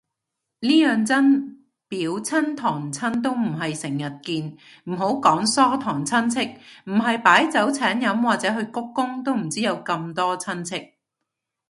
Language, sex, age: Cantonese, female, 40-49